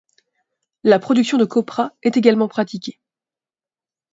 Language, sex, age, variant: French, female, 30-39, Français de métropole